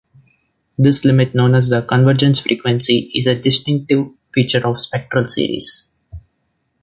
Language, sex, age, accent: English, male, 19-29, India and South Asia (India, Pakistan, Sri Lanka)